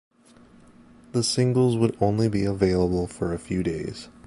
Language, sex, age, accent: English, male, 19-29, United States English